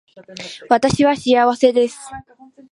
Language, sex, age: Japanese, female, 19-29